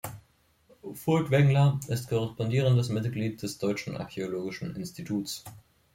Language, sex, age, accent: German, male, 19-29, Deutschland Deutsch